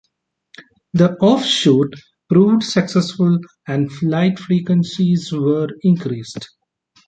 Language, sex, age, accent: English, male, 30-39, India and South Asia (India, Pakistan, Sri Lanka)